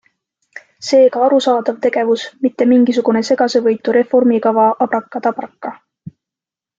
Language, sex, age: Estonian, female, 19-29